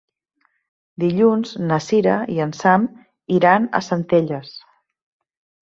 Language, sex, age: Catalan, female, 40-49